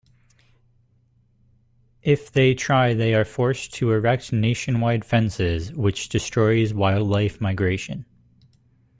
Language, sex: English, male